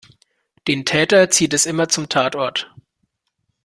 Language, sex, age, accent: German, male, 30-39, Deutschland Deutsch